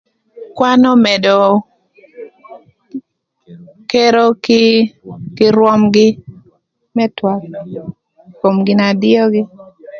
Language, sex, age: Thur, female, 30-39